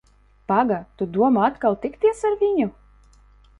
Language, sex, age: Latvian, female, 19-29